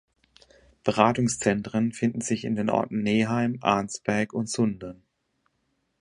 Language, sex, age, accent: German, male, 30-39, Deutschland Deutsch